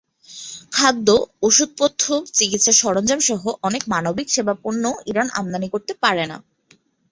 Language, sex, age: Bengali, female, 19-29